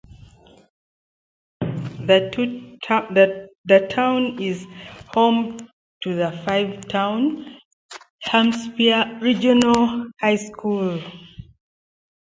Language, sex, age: English, female, 30-39